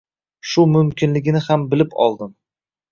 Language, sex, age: Uzbek, male, 19-29